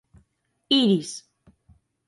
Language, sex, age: Occitan, female, 40-49